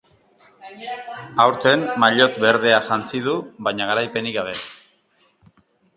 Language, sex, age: Basque, male, 40-49